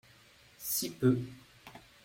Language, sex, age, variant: French, male, 19-29, Français de métropole